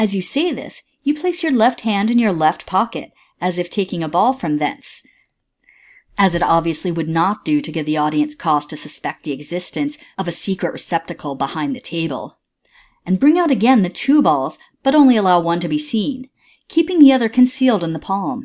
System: none